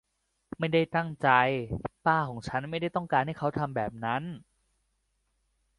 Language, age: Thai, 19-29